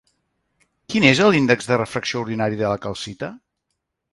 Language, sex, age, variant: Catalan, male, 60-69, Central